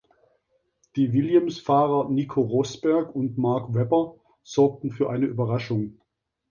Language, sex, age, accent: German, male, 50-59, Deutschland Deutsch; Süddeutsch